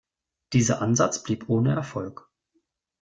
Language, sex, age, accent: German, male, 30-39, Deutschland Deutsch